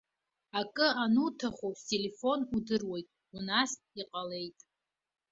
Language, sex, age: Abkhazian, female, under 19